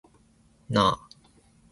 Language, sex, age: Japanese, male, under 19